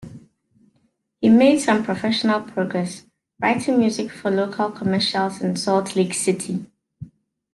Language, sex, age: English, female, 30-39